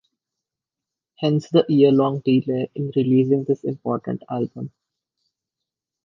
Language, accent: English, India and South Asia (India, Pakistan, Sri Lanka)